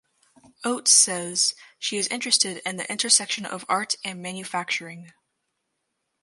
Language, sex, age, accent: English, female, under 19, United States English